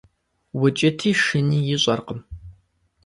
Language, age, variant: Kabardian, 19-29, Адыгэбзэ (Къэбэрдей, Кирил, Урысей)